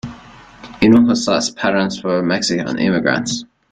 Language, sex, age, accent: English, male, under 19, Canadian English